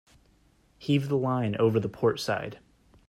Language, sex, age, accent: English, male, 19-29, United States English